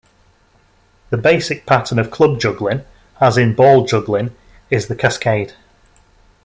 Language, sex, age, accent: English, male, 50-59, England English